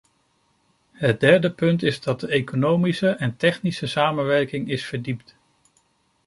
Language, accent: Dutch, Nederlands Nederlands